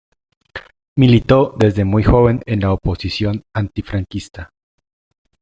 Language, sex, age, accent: Spanish, male, 19-29, Andino-Pacífico: Colombia, Perú, Ecuador, oeste de Bolivia y Venezuela andina